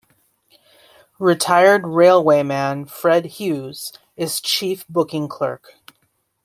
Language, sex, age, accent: English, female, 40-49, United States English